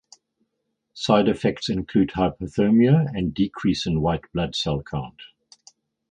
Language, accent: English, England English